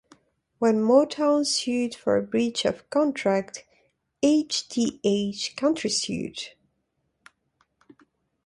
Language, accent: English, Irish English